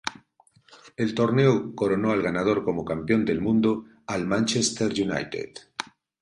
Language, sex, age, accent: Spanish, male, 50-59, Caribe: Cuba, Venezuela, Puerto Rico, República Dominicana, Panamá, Colombia caribeña, México caribeño, Costa del golfo de México